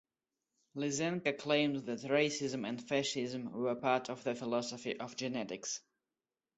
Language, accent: English, Russian; Slavic